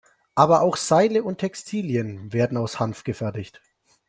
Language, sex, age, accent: German, male, 19-29, Deutschland Deutsch